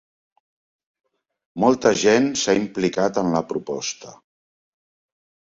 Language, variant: Catalan, Central